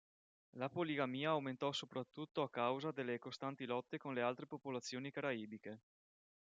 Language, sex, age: Italian, male, 30-39